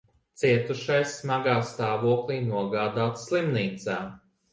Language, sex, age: Latvian, male, 30-39